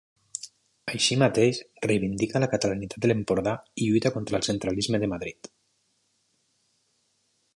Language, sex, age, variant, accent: Catalan, male, 30-39, Nord-Occidental, Lleidatà